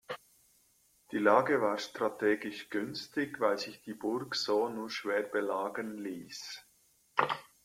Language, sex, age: German, male, 40-49